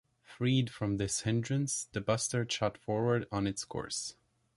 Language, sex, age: English, male, 19-29